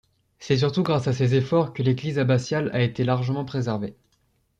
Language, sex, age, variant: French, male, under 19, Français de métropole